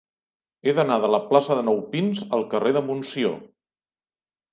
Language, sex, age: Catalan, male, 40-49